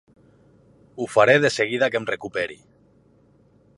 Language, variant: Catalan, Nord-Occidental